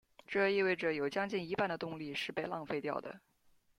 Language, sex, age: Chinese, female, 19-29